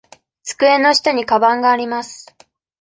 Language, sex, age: Japanese, female, 19-29